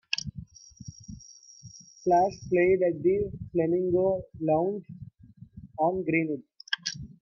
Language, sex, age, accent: English, male, 19-29, India and South Asia (India, Pakistan, Sri Lanka)